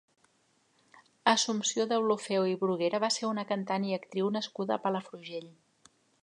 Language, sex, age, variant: Catalan, female, 50-59, Central